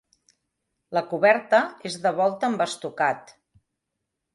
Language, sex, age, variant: Catalan, female, 50-59, Central